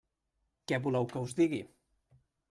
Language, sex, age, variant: Catalan, male, 19-29, Central